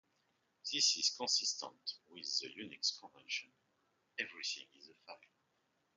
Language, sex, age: English, male, 40-49